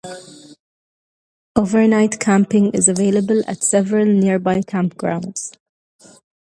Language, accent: English, United States English